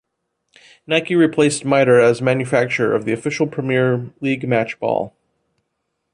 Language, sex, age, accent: English, male, 30-39, United States English